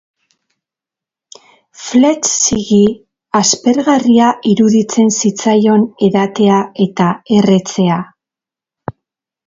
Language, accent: Basque, Mendebalekoa (Araba, Bizkaia, Gipuzkoako mendebaleko herri batzuk)